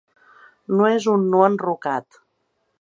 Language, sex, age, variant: Catalan, female, 40-49, Central